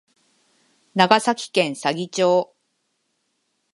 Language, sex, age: Japanese, female, 30-39